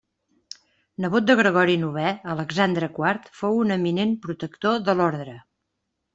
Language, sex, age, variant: Catalan, female, 40-49, Central